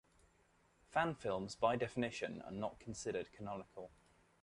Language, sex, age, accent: English, male, 30-39, England English